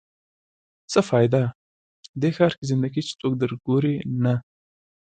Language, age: Pashto, 19-29